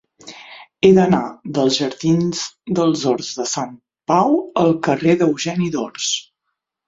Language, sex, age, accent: Catalan, female, 19-29, central; septentrional